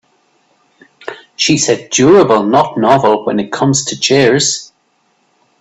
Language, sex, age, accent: English, male, 40-49, Irish English